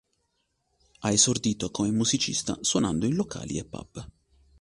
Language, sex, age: Italian, male, 19-29